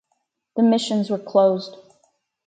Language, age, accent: English, 19-29, Canadian English